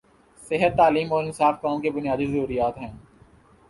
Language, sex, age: Urdu, male, 19-29